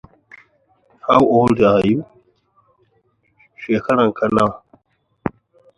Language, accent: English, United States English